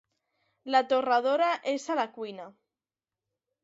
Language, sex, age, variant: Catalan, female, under 19, Alacantí